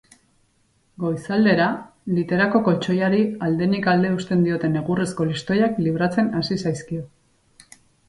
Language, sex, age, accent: Basque, female, 40-49, Erdialdekoa edo Nafarra (Gipuzkoa, Nafarroa)